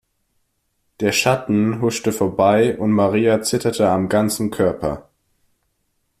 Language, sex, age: German, male, under 19